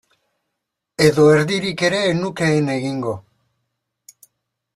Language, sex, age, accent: Basque, male, 60-69, Mendebalekoa (Araba, Bizkaia, Gipuzkoako mendebaleko herri batzuk)